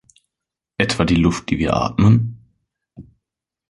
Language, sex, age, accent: German, male, 19-29, Deutschland Deutsch